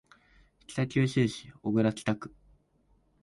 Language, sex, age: Japanese, male, 19-29